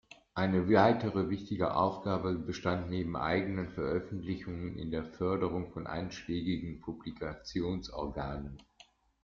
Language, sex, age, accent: German, male, 50-59, Deutschland Deutsch